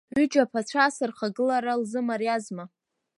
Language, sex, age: Abkhazian, female, under 19